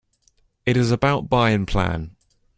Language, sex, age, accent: English, male, under 19, England English